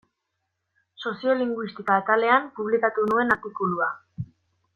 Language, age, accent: Basque, 19-29, Mendebalekoa (Araba, Bizkaia, Gipuzkoako mendebaleko herri batzuk)